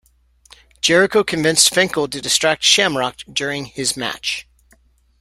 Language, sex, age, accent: English, male, 40-49, United States English